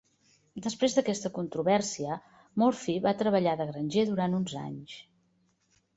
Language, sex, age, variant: Catalan, female, 60-69, Central